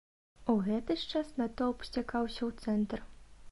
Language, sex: Belarusian, female